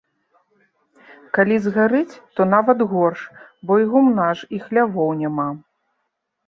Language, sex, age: Belarusian, female, 30-39